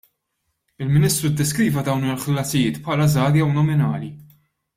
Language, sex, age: Maltese, male, 30-39